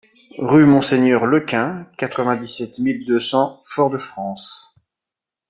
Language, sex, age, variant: French, male, 50-59, Français de métropole